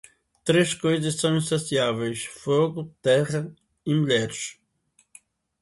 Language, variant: Portuguese, Portuguese (Portugal)